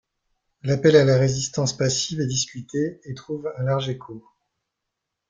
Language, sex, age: French, male, 40-49